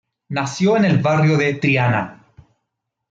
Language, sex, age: Spanish, male, 30-39